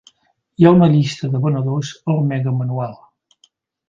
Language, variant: Catalan, Central